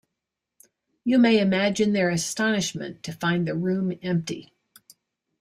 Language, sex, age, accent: English, female, 60-69, United States English